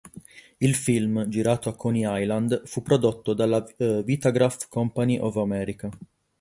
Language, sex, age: Italian, male, 19-29